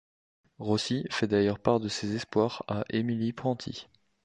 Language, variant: French, Français de métropole